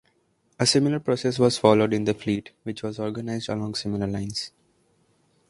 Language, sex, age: English, male, 19-29